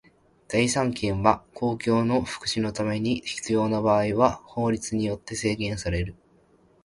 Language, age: Japanese, 19-29